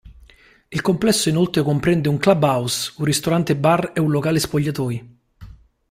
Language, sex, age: Italian, male, 30-39